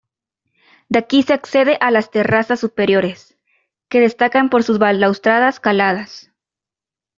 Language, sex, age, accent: Spanish, female, under 19, América central